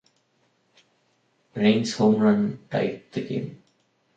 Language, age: English, 19-29